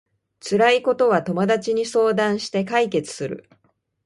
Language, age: Japanese, 40-49